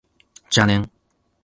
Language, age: Japanese, 40-49